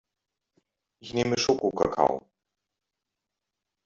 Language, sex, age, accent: German, male, 40-49, Deutschland Deutsch